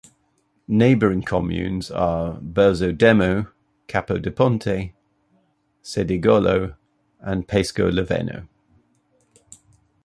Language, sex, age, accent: English, male, 40-49, England English